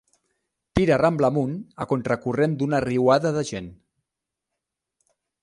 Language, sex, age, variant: Catalan, male, 40-49, Central